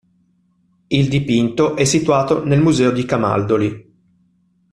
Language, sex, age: Italian, male, 40-49